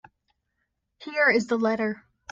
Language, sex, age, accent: English, female, under 19, United States English